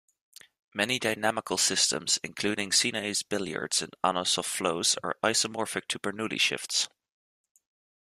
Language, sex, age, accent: English, male, 19-29, United States English